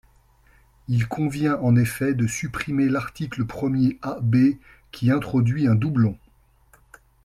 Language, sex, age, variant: French, male, 50-59, Français de métropole